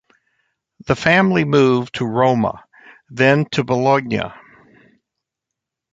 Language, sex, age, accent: English, male, 60-69, United States English